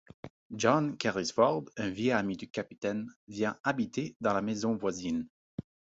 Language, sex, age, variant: French, male, 19-29, Français de métropole